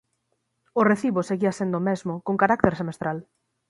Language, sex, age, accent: Galician, female, 19-29, Atlántico (seseo e gheada); Normativo (estándar)